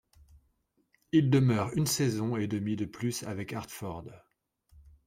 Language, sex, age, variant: French, male, 40-49, Français de métropole